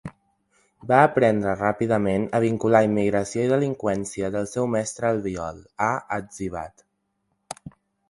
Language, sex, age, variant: Catalan, male, under 19, Central